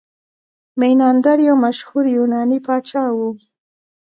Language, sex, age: Pashto, female, 30-39